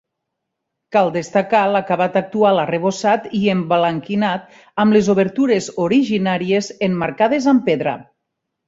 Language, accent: Catalan, Ebrenc